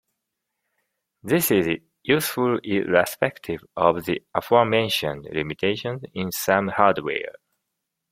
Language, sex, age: English, male, 50-59